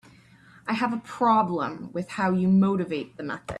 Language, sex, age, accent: English, female, 19-29, United States English